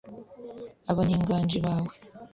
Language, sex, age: Kinyarwanda, female, 19-29